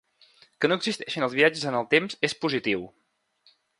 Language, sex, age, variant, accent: Catalan, male, 30-39, Central, central